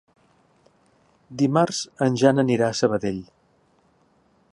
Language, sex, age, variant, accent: Catalan, male, 60-69, Central, central